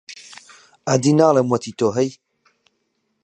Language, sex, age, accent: Central Kurdish, male, 30-39, سۆرانی